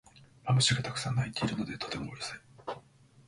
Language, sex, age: Japanese, male, 19-29